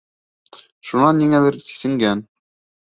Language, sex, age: Bashkir, male, 19-29